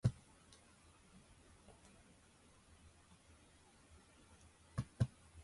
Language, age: Japanese, 19-29